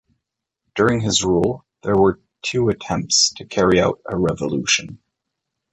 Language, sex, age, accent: English, male, 30-39, Canadian English